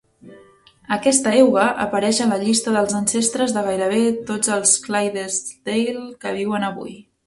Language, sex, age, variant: Catalan, female, 19-29, Central